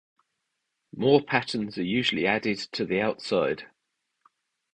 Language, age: English, 40-49